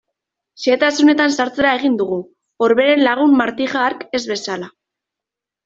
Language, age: Basque, 19-29